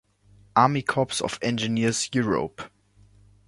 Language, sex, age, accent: German, male, 19-29, Deutschland Deutsch